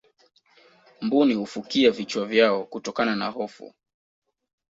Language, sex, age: Swahili, male, 19-29